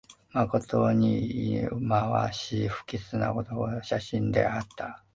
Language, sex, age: Japanese, male, 30-39